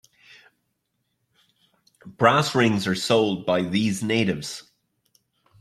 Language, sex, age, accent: English, male, 40-49, Irish English